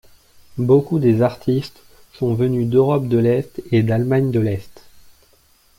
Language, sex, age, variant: French, male, 19-29, Français de métropole